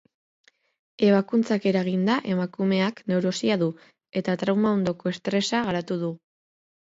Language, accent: Basque, Erdialdekoa edo Nafarra (Gipuzkoa, Nafarroa)